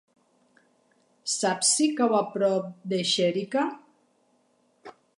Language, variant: Catalan, Central